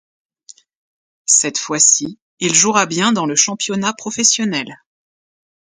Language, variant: French, Français de métropole